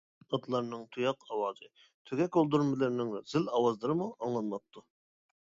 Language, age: Uyghur, 19-29